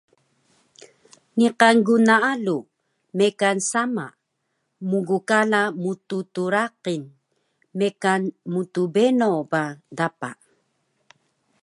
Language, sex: Taroko, female